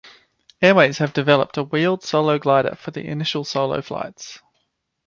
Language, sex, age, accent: English, male, 30-39, Australian English